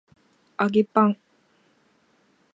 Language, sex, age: Japanese, female, 19-29